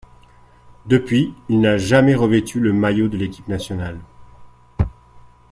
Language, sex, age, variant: French, male, 40-49, Français de métropole